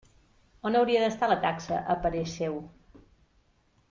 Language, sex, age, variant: Catalan, female, 30-39, Nord-Occidental